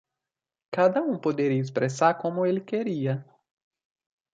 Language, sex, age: Portuguese, male, 19-29